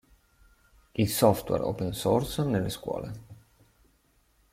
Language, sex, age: Italian, male, 30-39